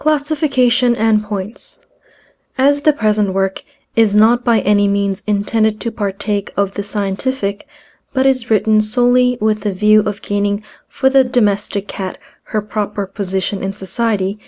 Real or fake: real